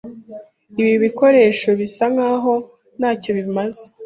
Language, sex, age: Kinyarwanda, female, 19-29